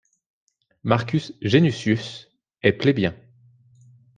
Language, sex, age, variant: French, male, 19-29, Français de métropole